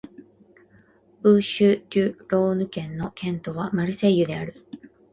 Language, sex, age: Japanese, female, 19-29